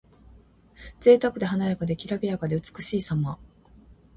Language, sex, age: Japanese, female, 40-49